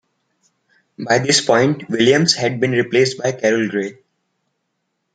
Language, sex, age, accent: English, male, 19-29, India and South Asia (India, Pakistan, Sri Lanka)